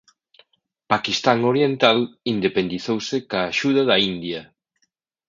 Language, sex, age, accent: Galician, male, 40-49, Central (sen gheada)